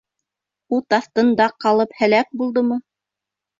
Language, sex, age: Bashkir, female, 40-49